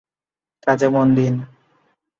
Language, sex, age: Bengali, male, 19-29